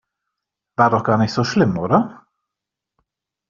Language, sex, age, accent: German, male, 50-59, Deutschland Deutsch